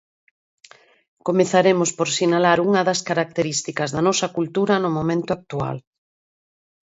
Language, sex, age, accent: Galician, female, 50-59, Normativo (estándar)